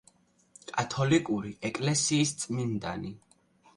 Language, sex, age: Georgian, male, 19-29